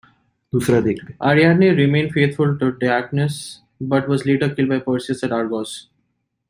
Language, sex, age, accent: English, male, 19-29, India and South Asia (India, Pakistan, Sri Lanka)